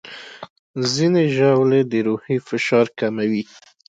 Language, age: Pashto, 19-29